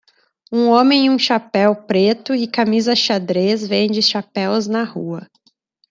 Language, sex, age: Portuguese, female, 30-39